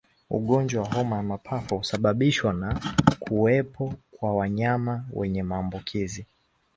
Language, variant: Swahili, Kiswahili cha Bara ya Tanzania